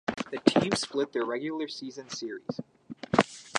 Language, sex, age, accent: English, male, under 19, United States English